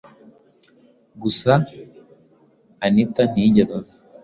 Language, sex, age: Kinyarwanda, male, 19-29